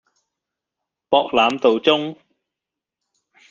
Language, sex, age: Cantonese, male, 30-39